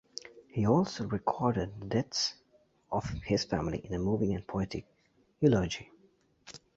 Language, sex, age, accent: English, male, 19-29, England English